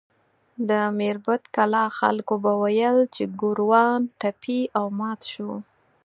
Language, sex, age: Pashto, female, 30-39